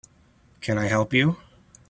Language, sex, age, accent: English, male, 19-29, United States English